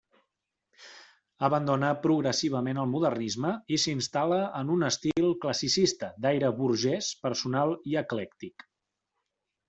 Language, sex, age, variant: Catalan, male, 30-39, Central